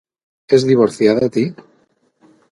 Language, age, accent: Galician, 50-59, Atlántico (seseo e gheada); Normativo (estándar)